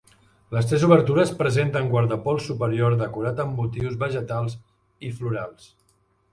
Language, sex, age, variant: Catalan, male, 50-59, Central